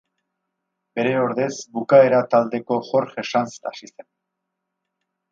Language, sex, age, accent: Basque, male, 50-59, Erdialdekoa edo Nafarra (Gipuzkoa, Nafarroa)